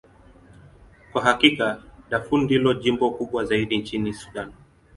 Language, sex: Swahili, male